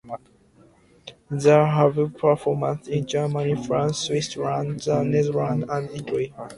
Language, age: English, 19-29